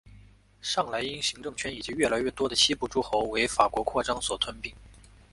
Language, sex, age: Chinese, male, 19-29